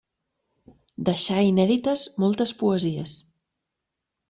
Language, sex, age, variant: Catalan, female, 40-49, Central